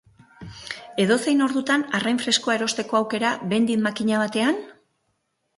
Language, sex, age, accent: Basque, female, 40-49, Erdialdekoa edo Nafarra (Gipuzkoa, Nafarroa)